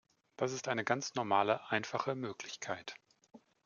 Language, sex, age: German, male, 40-49